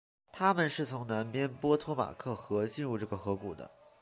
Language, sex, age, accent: Chinese, male, under 19, 出生地：河北省